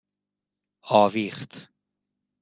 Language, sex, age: Persian, male, 50-59